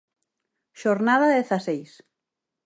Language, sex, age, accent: Galician, female, 30-39, Oriental (común en zona oriental)